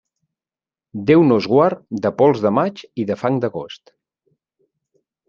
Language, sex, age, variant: Catalan, male, 40-49, Central